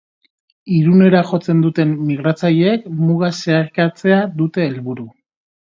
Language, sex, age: Basque, male, 30-39